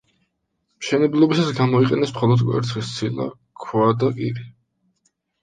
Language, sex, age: Georgian, male, 19-29